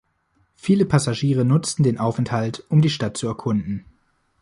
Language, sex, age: German, male, 19-29